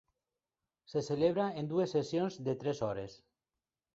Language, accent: Catalan, valencià